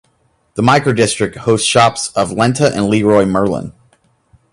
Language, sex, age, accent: English, male, 30-39, United States English